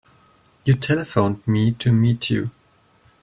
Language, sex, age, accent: English, male, 30-39, England English